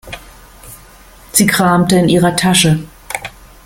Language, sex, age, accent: German, female, 50-59, Deutschland Deutsch